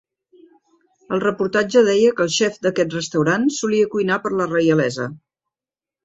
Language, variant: Catalan, Central